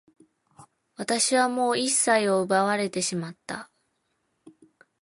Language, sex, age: Japanese, female, 19-29